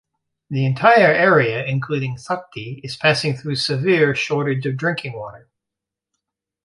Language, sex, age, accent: English, male, 50-59, United States English